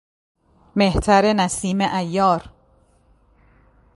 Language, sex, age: Persian, female, 40-49